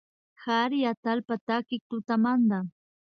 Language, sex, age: Imbabura Highland Quichua, female, 19-29